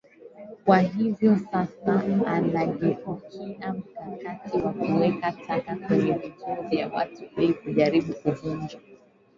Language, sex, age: Swahili, female, 19-29